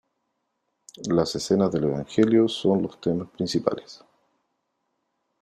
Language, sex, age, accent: Spanish, male, 40-49, Chileno: Chile, Cuyo